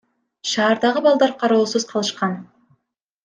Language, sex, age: Kyrgyz, female, 19-29